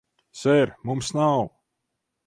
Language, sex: Latvian, male